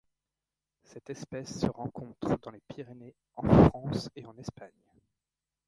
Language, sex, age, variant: French, male, 30-39, Français de métropole